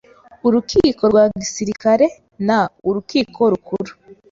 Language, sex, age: Kinyarwanda, female, 19-29